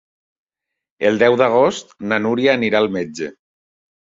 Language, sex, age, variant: Catalan, male, 30-39, Septentrional